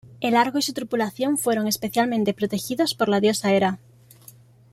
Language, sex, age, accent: Spanish, female, 19-29, España: Centro-Sur peninsular (Madrid, Toledo, Castilla-La Mancha)